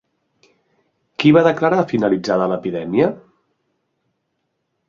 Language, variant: Catalan, Central